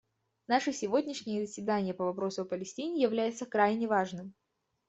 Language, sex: Russian, female